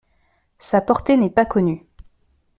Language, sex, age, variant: French, female, 19-29, Français de métropole